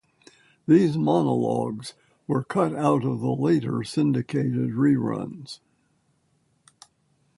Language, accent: English, United States English